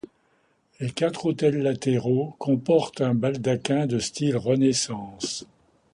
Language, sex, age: French, male, 80-89